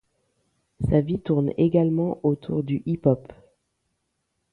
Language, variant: French, Français de métropole